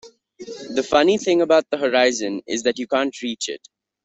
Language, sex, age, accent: English, male, under 19, India and South Asia (India, Pakistan, Sri Lanka)